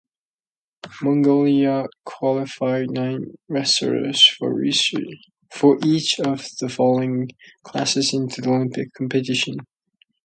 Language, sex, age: English, male, under 19